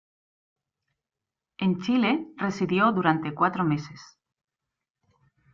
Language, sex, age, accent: Spanish, female, 40-49, España: Centro-Sur peninsular (Madrid, Toledo, Castilla-La Mancha)